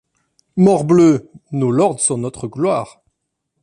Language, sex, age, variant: French, male, 30-39, Français de métropole